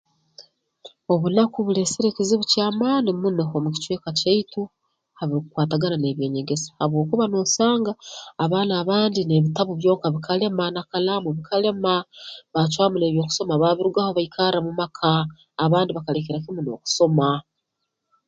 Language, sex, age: Tooro, female, 40-49